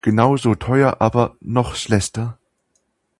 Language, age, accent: German, 19-29, Deutschland Deutsch